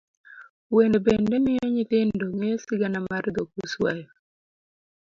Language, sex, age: Luo (Kenya and Tanzania), female, 30-39